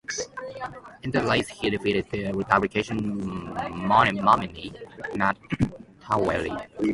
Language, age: English, 19-29